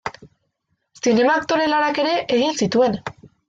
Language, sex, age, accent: Basque, female, under 19, Erdialdekoa edo Nafarra (Gipuzkoa, Nafarroa)